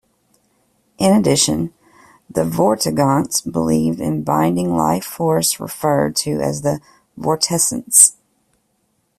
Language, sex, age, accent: English, female, 30-39, United States English